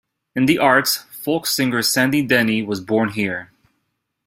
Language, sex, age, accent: English, male, 30-39, United States English